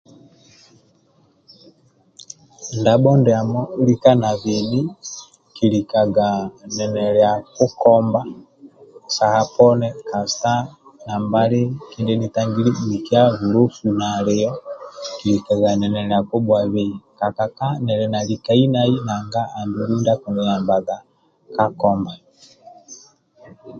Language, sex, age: Amba (Uganda), male, 50-59